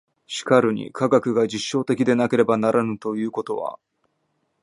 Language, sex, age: Japanese, male, 19-29